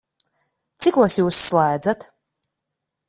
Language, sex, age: Latvian, female, 30-39